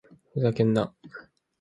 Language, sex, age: Japanese, male, 19-29